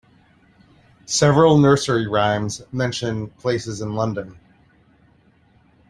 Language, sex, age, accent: English, male, 30-39, United States English